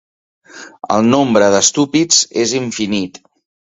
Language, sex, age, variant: Catalan, male, 40-49, Central